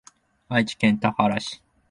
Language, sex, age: Japanese, male, 19-29